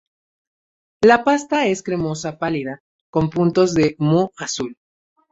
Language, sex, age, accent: Spanish, male, 19-29, México